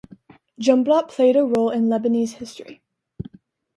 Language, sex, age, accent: English, female, 19-29, United States English